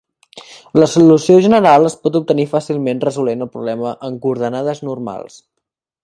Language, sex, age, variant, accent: Catalan, male, 19-29, Central, gironí